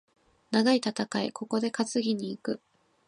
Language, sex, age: Japanese, female, 19-29